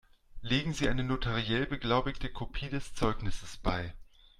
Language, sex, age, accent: German, male, 40-49, Deutschland Deutsch